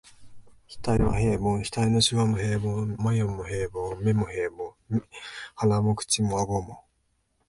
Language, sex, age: Japanese, male, 19-29